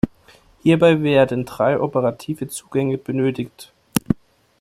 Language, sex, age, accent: German, male, 19-29, Deutschland Deutsch